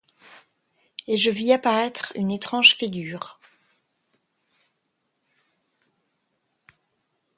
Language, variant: French, Français de métropole